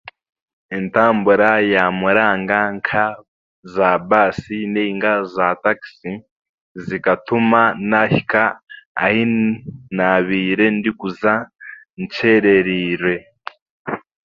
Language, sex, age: Chiga, male, 19-29